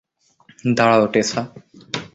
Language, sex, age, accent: Bengali, male, under 19, শুদ্ধ